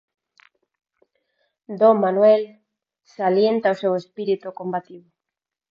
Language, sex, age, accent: Galician, female, 30-39, Neofalante